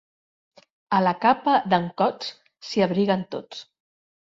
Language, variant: Catalan, Central